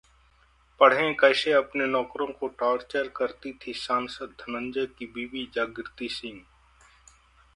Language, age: Hindi, 40-49